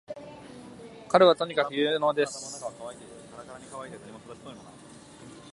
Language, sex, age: Japanese, male, 19-29